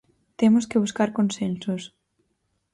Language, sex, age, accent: Galician, female, 19-29, Central (gheada)